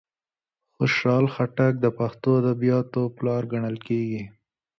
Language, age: Pashto, 19-29